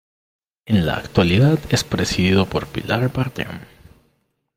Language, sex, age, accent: Spanish, male, 19-29, Andino-Pacífico: Colombia, Perú, Ecuador, oeste de Bolivia y Venezuela andina